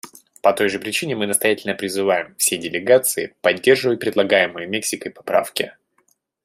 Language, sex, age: Russian, male, 19-29